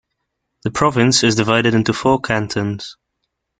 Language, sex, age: English, male, 19-29